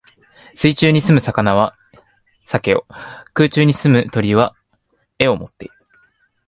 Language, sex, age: Japanese, male, 19-29